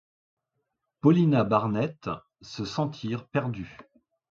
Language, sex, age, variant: French, male, 50-59, Français de métropole